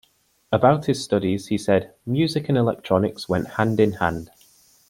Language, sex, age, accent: English, male, 19-29, England English